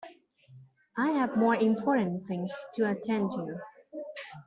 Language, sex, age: English, female, under 19